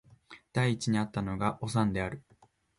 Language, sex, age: Japanese, male, 19-29